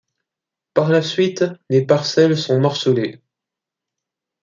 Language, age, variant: French, 19-29, Français de métropole